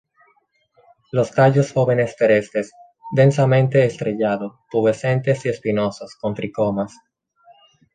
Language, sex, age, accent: Spanish, male, 19-29, Caribe: Cuba, Venezuela, Puerto Rico, República Dominicana, Panamá, Colombia caribeña, México caribeño, Costa del golfo de México